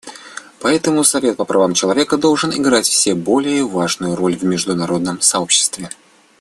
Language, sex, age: Russian, male, 19-29